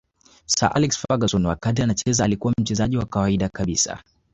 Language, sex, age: Swahili, male, 19-29